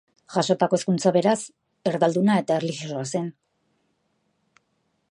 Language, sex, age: Basque, female, 50-59